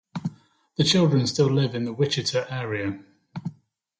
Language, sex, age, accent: English, male, 30-39, England English